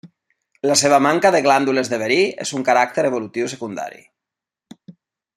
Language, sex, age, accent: Catalan, male, 40-49, valencià